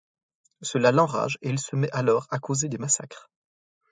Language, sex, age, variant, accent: French, male, 30-39, Français d'Europe, Français de Belgique